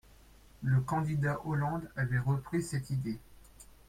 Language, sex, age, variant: French, male, 40-49, Français de métropole